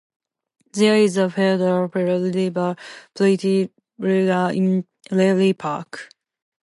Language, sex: English, female